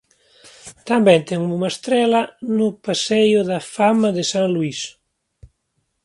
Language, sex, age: Galician, male, 40-49